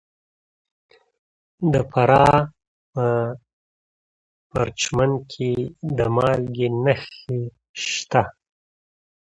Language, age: Pashto, 30-39